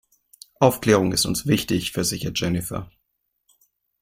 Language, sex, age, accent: German, male, 30-39, Deutschland Deutsch